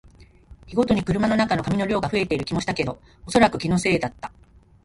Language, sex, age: Japanese, female, 50-59